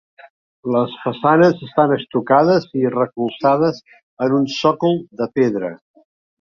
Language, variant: Catalan, Central